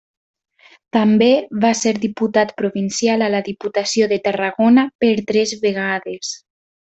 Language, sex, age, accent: Catalan, female, 19-29, valencià